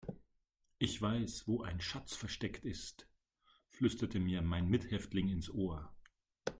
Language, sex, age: German, male, 40-49